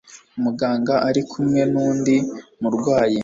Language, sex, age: Kinyarwanda, male, under 19